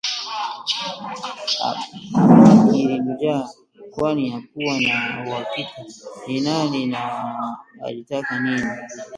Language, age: Swahili, 19-29